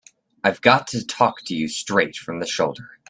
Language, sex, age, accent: English, male, 19-29, United States English